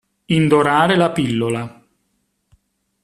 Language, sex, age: Italian, male, 40-49